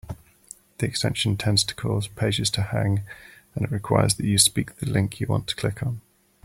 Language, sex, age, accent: English, male, 40-49, England English